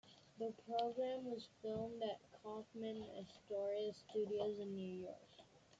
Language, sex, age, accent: English, male, under 19, United States English